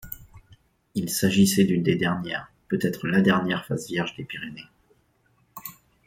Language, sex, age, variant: French, male, 40-49, Français de métropole